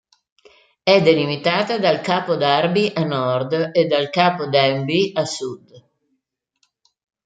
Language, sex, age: Italian, female, 60-69